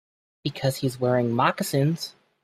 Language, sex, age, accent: English, male, 19-29, United States English